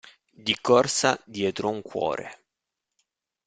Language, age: Italian, 40-49